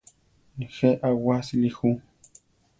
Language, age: Central Tarahumara, 19-29